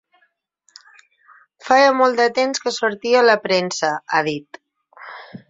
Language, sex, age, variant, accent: Catalan, female, 40-49, Balear, mallorquí; Palma